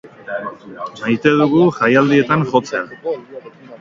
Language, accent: Basque, Erdialdekoa edo Nafarra (Gipuzkoa, Nafarroa)